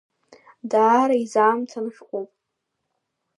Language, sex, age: Abkhazian, female, under 19